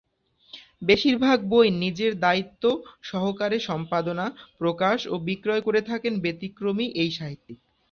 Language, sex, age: Bengali, male, 19-29